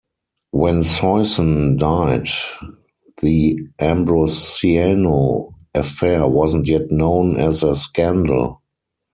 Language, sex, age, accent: English, male, 40-49, German English